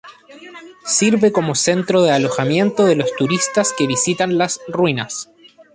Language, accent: Spanish, Chileno: Chile, Cuyo